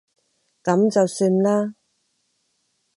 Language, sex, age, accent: Cantonese, female, 30-39, 广州音